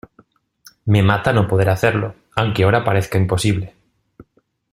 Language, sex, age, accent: Spanish, male, 19-29, España: Centro-Sur peninsular (Madrid, Toledo, Castilla-La Mancha)